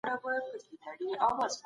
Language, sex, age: Pashto, female, 19-29